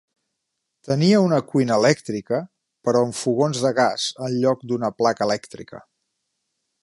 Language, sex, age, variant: Catalan, male, 50-59, Central